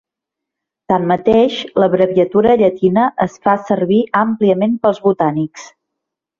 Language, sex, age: Catalan, female, 40-49